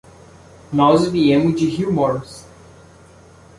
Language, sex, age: Portuguese, male, 19-29